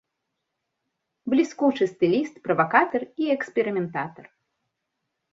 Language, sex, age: Belarusian, female, 40-49